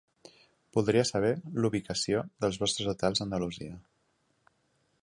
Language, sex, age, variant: Catalan, male, 30-39, Nord-Occidental